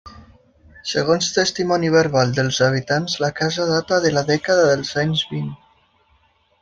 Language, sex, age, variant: Catalan, male, under 19, Nord-Occidental